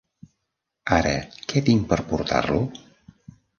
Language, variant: Catalan, Central